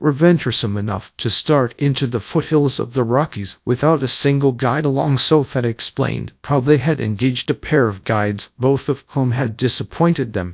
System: TTS, GradTTS